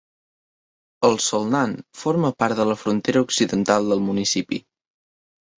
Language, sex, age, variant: Catalan, male, under 19, Septentrional